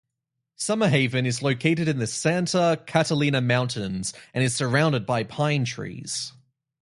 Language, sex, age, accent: English, male, 19-29, Australian English